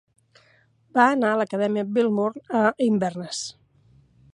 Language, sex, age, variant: Catalan, female, 50-59, Central